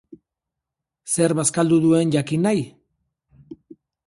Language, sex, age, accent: Basque, male, 30-39, Mendebalekoa (Araba, Bizkaia, Gipuzkoako mendebaleko herri batzuk)